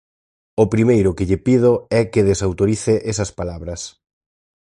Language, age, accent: Galician, 30-39, Oriental (común en zona oriental)